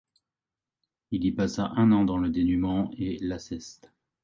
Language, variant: French, Français de métropole